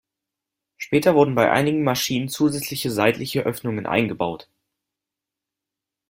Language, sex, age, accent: German, male, 19-29, Deutschland Deutsch